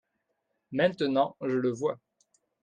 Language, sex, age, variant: French, male, 40-49, Français de métropole